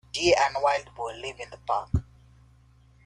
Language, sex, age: English, male, 19-29